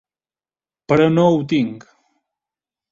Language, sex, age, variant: Catalan, male, 19-29, Central